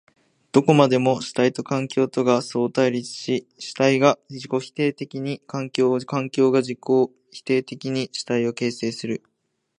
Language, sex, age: Japanese, male, 19-29